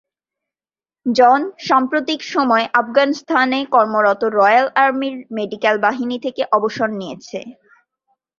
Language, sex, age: Bengali, female, 19-29